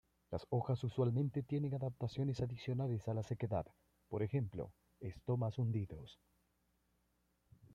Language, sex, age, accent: Spanish, male, 19-29, América central